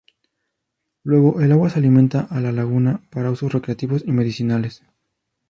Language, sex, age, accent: Spanish, male, 19-29, México